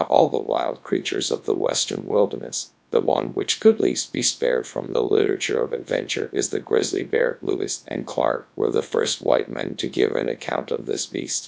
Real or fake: fake